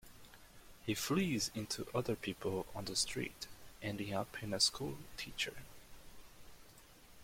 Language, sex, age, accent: English, male, 19-29, United States English